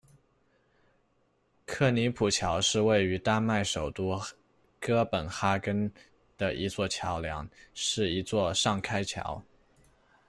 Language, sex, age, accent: Chinese, male, under 19, 出生地：浙江省